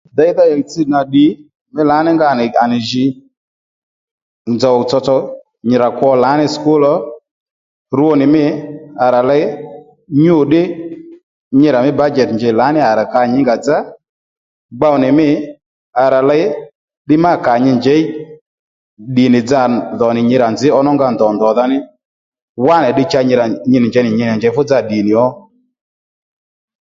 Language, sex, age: Lendu, male, 30-39